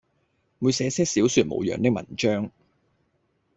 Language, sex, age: Cantonese, male, 30-39